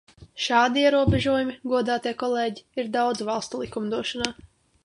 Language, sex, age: Latvian, female, 19-29